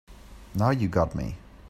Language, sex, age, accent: English, male, 30-39, United States English